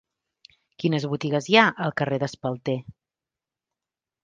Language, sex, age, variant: Catalan, female, 40-49, Central